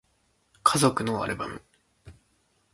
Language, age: Japanese, 19-29